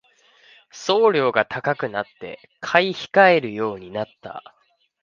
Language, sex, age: Japanese, male, 19-29